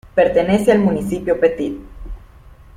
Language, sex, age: Spanish, male, under 19